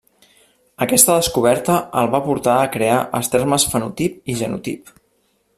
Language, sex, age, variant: Catalan, male, 30-39, Central